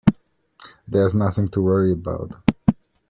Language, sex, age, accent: English, male, 30-39, United States English